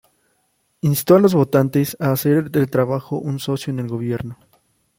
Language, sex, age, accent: Spanish, male, 19-29, México